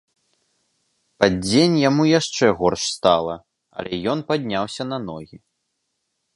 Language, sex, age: Belarusian, male, 19-29